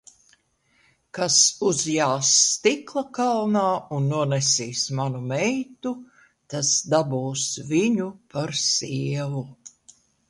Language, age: Latvian, 80-89